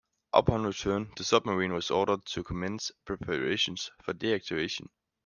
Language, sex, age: English, male, under 19